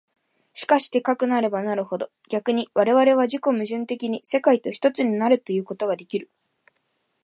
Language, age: Japanese, 19-29